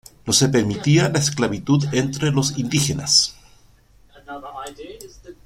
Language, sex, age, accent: Spanish, male, 50-59, Chileno: Chile, Cuyo